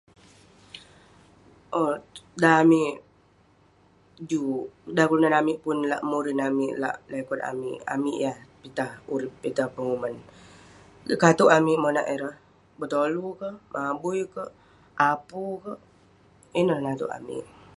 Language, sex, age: Western Penan, female, 30-39